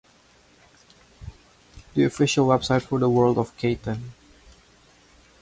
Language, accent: English, Filipino